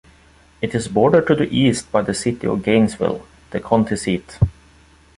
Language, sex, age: English, male, 30-39